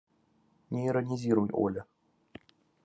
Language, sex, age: Russian, male, 19-29